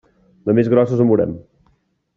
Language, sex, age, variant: Catalan, male, 19-29, Central